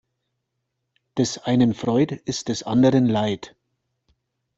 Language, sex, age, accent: German, male, 40-49, Deutschland Deutsch